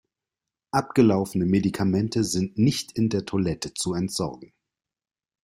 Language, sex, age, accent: German, male, 30-39, Deutschland Deutsch